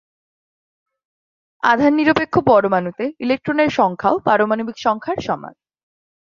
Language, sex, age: Bengali, female, 19-29